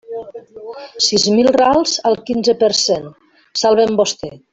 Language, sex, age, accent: Catalan, female, 50-59, valencià